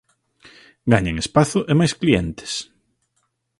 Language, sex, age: Galician, male, 30-39